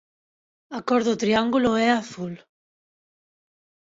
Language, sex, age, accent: Galician, female, 30-39, Oriental (común en zona oriental)